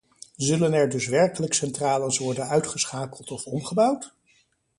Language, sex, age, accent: Dutch, male, 50-59, Nederlands Nederlands